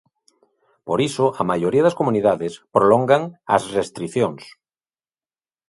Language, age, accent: Galician, 40-49, Normativo (estándar)